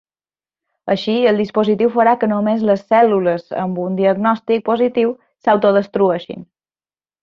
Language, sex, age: Catalan, female, 30-39